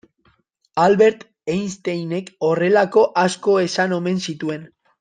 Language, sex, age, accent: Basque, male, 19-29, Mendebalekoa (Araba, Bizkaia, Gipuzkoako mendebaleko herri batzuk)